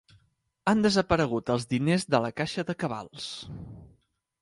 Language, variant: Catalan, Central